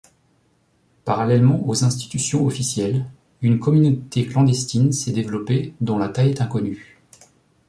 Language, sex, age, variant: French, male, 40-49, Français de métropole